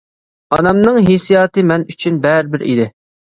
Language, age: Uyghur, 19-29